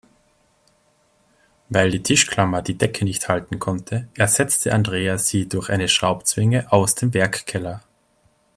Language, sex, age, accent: German, male, 19-29, Österreichisches Deutsch